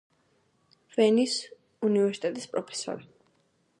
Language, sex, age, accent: Georgian, female, under 19, მშვიდი